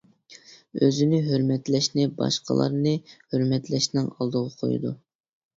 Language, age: Uyghur, 19-29